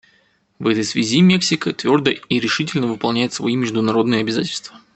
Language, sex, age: Russian, male, 30-39